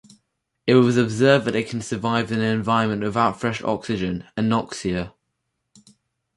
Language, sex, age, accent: English, male, under 19, England English